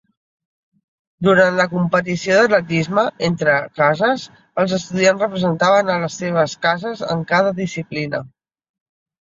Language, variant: Catalan, Central